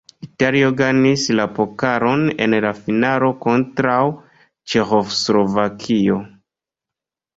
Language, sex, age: Esperanto, male, 30-39